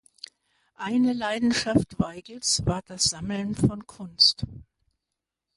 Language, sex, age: German, female, 70-79